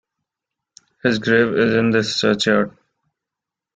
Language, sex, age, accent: English, male, 19-29, India and South Asia (India, Pakistan, Sri Lanka)